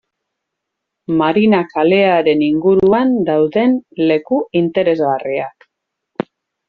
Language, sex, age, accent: Basque, female, 40-49, Mendebalekoa (Araba, Bizkaia, Gipuzkoako mendebaleko herri batzuk)